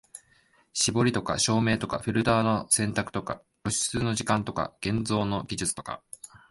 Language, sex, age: Japanese, male, 19-29